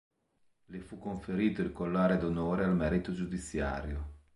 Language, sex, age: Italian, male, 40-49